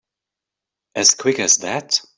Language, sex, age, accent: English, male, 50-59, United States English